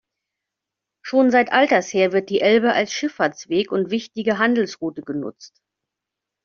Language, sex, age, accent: German, female, 40-49, Deutschland Deutsch